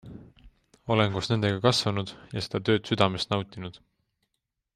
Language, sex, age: Estonian, male, 19-29